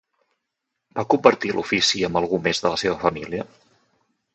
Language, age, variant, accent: Catalan, 30-39, Central, central